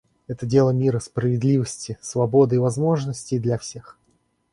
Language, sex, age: Russian, male, 19-29